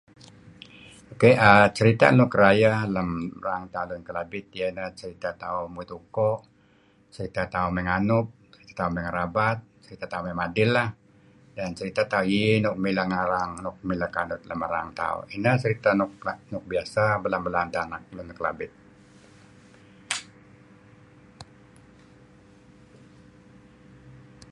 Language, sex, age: Kelabit, male, 70-79